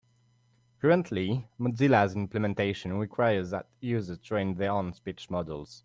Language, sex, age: English, male, 19-29